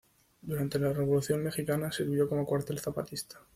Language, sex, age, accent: Spanish, male, 19-29, España: Norte peninsular (Asturias, Castilla y León, Cantabria, País Vasco, Navarra, Aragón, La Rioja, Guadalajara, Cuenca)